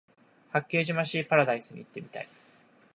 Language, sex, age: Japanese, male, 19-29